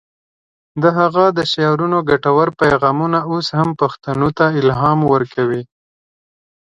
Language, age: Pashto, 19-29